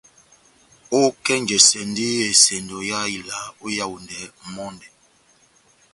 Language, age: Batanga, 40-49